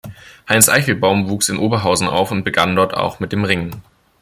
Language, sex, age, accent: German, male, 19-29, Deutschland Deutsch